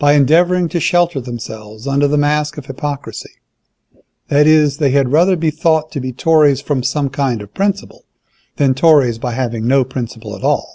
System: none